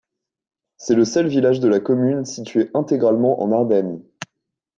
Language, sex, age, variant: French, male, 19-29, Français de métropole